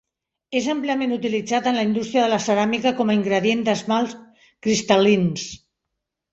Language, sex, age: Catalan, female, 60-69